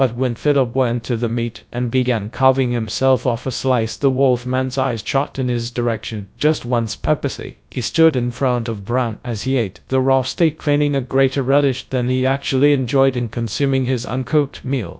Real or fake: fake